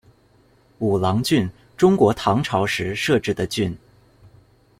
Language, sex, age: Chinese, male, 19-29